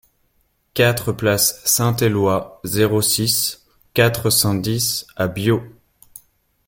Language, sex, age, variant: French, male, 19-29, Français de métropole